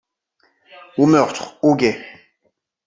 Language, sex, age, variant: French, male, 50-59, Français de métropole